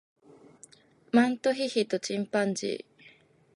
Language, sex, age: Japanese, female, 19-29